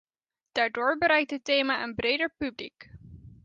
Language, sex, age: Dutch, female, 19-29